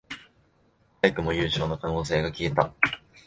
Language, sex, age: Japanese, male, 19-29